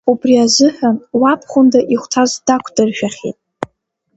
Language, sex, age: Abkhazian, female, under 19